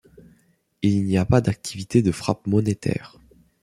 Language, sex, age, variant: French, male, under 19, Français de métropole